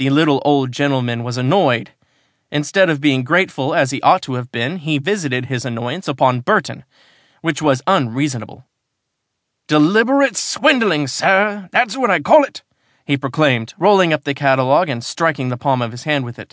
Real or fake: real